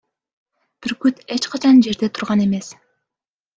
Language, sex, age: Kyrgyz, female, 19-29